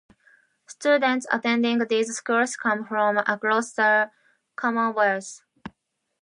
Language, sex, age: English, female, 19-29